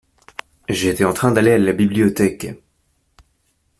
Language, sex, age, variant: French, male, 19-29, Français de métropole